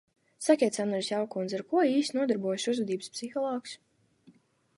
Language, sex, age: Latvian, female, under 19